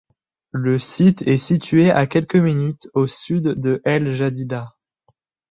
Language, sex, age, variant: French, male, 19-29, Français de métropole